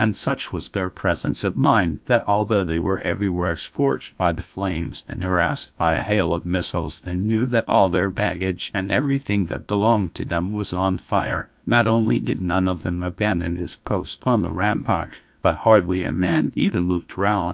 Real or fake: fake